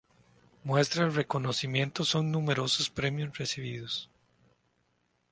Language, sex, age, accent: Spanish, male, 30-39, América central